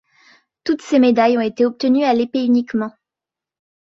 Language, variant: French, Français de métropole